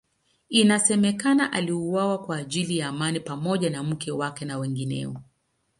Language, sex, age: Swahili, female, 30-39